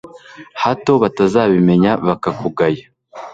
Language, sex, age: Kinyarwanda, male, 19-29